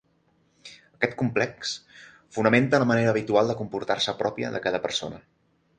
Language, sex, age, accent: Catalan, male, 30-39, central; septentrional